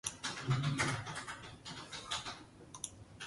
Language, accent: Spanish, España: Norte peninsular (Asturias, Castilla y León, Cantabria, País Vasco, Navarra, Aragón, La Rioja, Guadalajara, Cuenca)